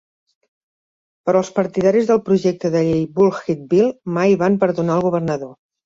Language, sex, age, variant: Catalan, female, 60-69, Central